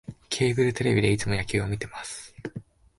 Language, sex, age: Japanese, male, under 19